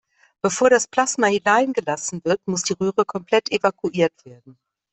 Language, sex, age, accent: German, female, 50-59, Deutschland Deutsch